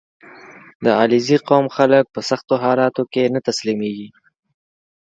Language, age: Pashto, under 19